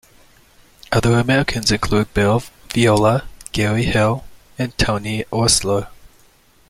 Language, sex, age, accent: English, male, 19-29, United States English